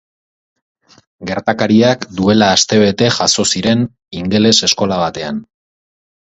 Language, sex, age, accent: Basque, male, 30-39, Erdialdekoa edo Nafarra (Gipuzkoa, Nafarroa)